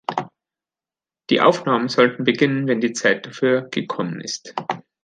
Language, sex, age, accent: German, male, 50-59, Deutschland Deutsch